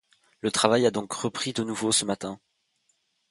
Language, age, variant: French, 19-29, Français de métropole